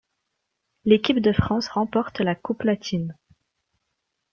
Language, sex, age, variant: French, female, 19-29, Français de métropole